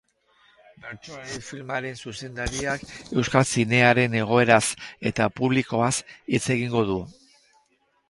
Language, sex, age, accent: Basque, male, 60-69, Erdialdekoa edo Nafarra (Gipuzkoa, Nafarroa)